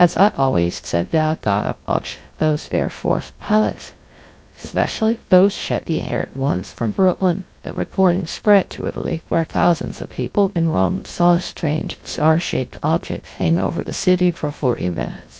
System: TTS, GlowTTS